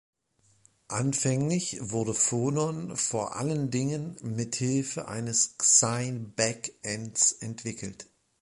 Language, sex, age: German, male, 40-49